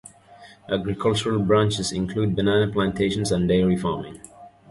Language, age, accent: English, 19-29, England English